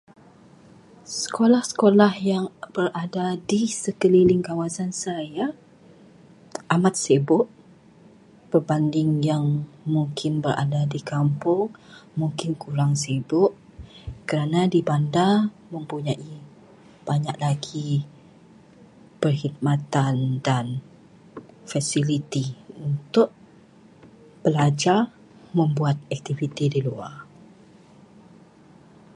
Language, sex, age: Malay, female, 40-49